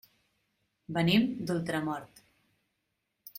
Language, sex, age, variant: Catalan, female, 30-39, Central